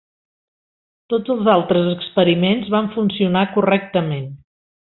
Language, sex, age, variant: Catalan, female, 60-69, Central